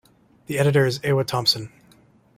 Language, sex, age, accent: English, male, 19-29, Canadian English